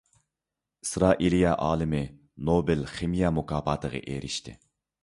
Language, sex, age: Uyghur, male, 30-39